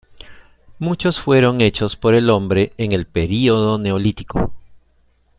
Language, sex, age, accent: Spanish, male, 50-59, Andino-Pacífico: Colombia, Perú, Ecuador, oeste de Bolivia y Venezuela andina